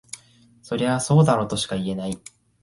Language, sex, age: Japanese, male, 19-29